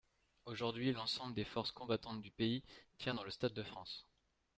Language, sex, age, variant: French, male, 19-29, Français de métropole